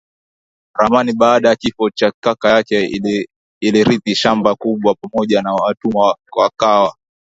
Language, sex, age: Swahili, male, 19-29